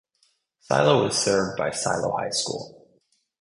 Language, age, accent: English, 30-39, Canadian English